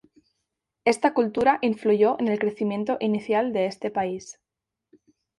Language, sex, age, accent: Spanish, female, 19-29, España: Centro-Sur peninsular (Madrid, Toledo, Castilla-La Mancha)